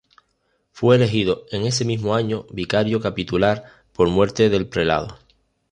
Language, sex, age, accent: Spanish, male, 30-39, España: Islas Canarias